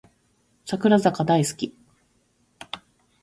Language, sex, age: Japanese, female, 40-49